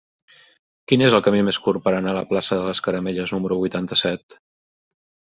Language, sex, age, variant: Catalan, male, 40-49, Central